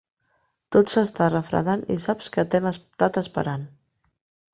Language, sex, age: Catalan, female, 40-49